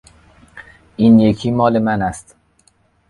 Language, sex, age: Persian, male, 19-29